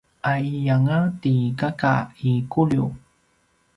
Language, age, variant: Paiwan, 30-39, pinayuanan a kinaikacedasan (東排灣語)